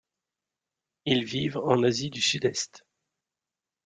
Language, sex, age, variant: French, male, 40-49, Français de métropole